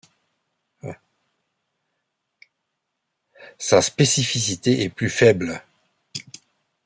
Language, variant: French, Français de métropole